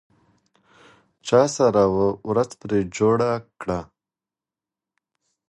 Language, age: Pashto, 19-29